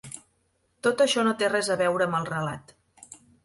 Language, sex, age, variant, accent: Catalan, female, 30-39, Central, nord-oriental; Empordanès